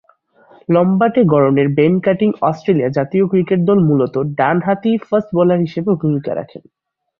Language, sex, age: Bengali, male, 19-29